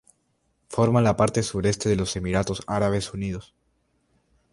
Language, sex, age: Spanish, male, 19-29